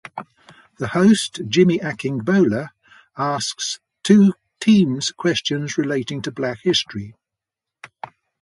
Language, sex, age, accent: English, male, 70-79, England English